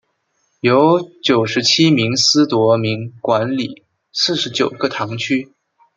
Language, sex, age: Chinese, male, 19-29